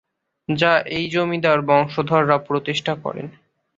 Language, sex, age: Bengali, male, 19-29